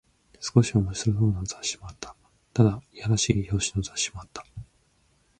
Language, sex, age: Japanese, male, 30-39